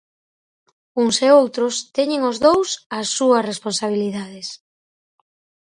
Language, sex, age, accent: Galician, female, 40-49, Normativo (estándar)